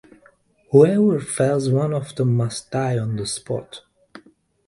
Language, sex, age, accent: English, male, 30-39, England English